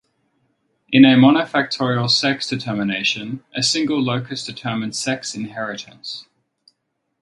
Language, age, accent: English, 30-39, Australian English